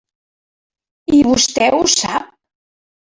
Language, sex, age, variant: Catalan, female, 60-69, Central